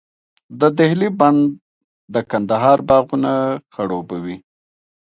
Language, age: Pashto, 30-39